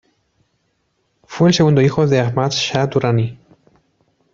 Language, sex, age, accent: Spanish, male, 40-49, España: Centro-Sur peninsular (Madrid, Toledo, Castilla-La Mancha)